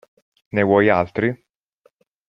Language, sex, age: Italian, male, 30-39